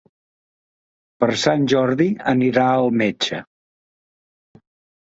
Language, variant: Catalan, Central